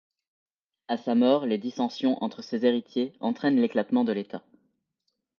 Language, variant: French, Français de métropole